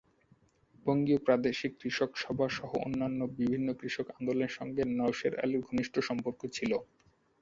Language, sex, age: Bengali, male, 19-29